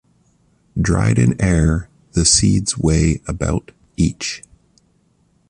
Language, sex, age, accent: English, male, 30-39, Canadian English